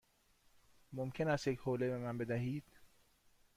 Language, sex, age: Persian, male, 40-49